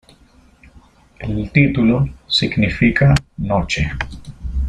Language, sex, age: Spanish, male, 30-39